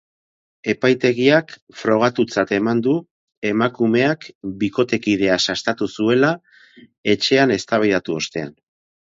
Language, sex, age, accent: Basque, male, 50-59, Erdialdekoa edo Nafarra (Gipuzkoa, Nafarroa)